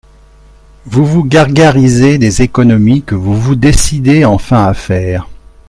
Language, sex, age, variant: French, male, 60-69, Français de métropole